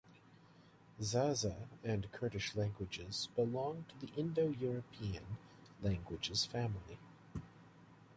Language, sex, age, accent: English, male, 19-29, United States English